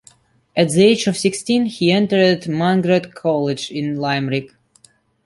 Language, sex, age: English, male, under 19